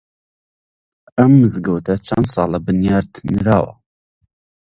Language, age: Central Kurdish, 19-29